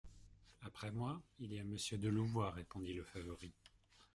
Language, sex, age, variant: French, male, 30-39, Français de métropole